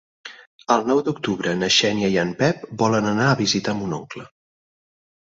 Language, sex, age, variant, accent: Catalan, male, 30-39, Central, Barcelona